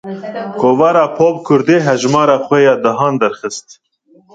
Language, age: Kurdish, 30-39